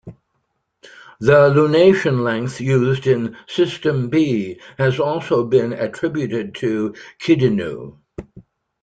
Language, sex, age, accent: English, male, 60-69, United States English